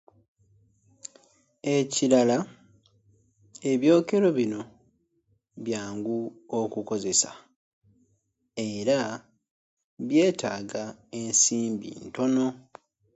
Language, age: Ganda, 19-29